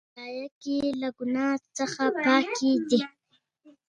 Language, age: Pashto, 30-39